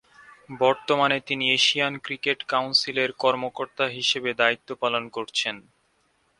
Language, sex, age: Bengali, male, 19-29